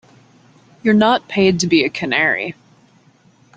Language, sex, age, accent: English, female, 19-29, United States English